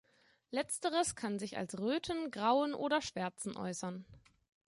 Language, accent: German, Deutschland Deutsch